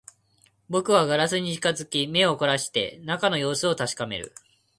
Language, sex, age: Japanese, male, 19-29